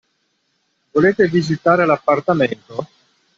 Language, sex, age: Italian, male, 50-59